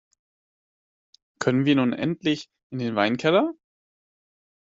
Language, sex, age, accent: German, male, 19-29, Deutschland Deutsch